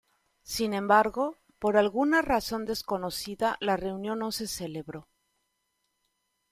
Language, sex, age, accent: Spanish, female, 40-49, México